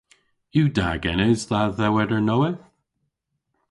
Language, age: Cornish, 50-59